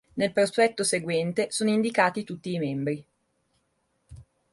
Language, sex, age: Italian, male, 30-39